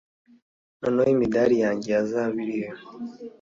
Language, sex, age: Kinyarwanda, male, 19-29